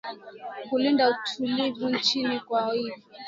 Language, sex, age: Swahili, female, 19-29